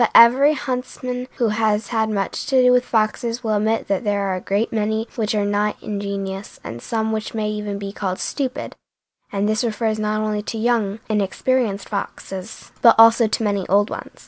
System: none